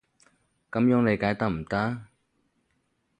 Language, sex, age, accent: Cantonese, male, 30-39, 广州音